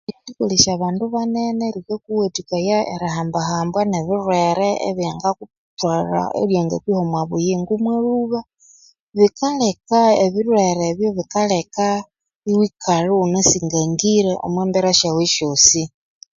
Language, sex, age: Konzo, female, 40-49